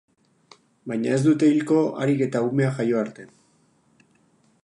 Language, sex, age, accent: Basque, male, 40-49, Erdialdekoa edo Nafarra (Gipuzkoa, Nafarroa)